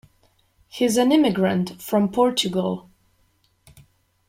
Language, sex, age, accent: English, female, 30-39, United States English